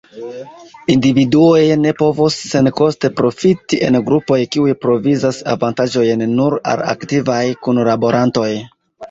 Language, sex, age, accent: Esperanto, male, 30-39, Internacia